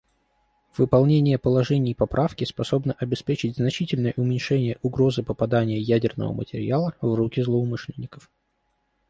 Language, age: Russian, 19-29